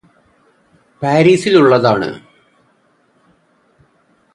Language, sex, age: Malayalam, male, 40-49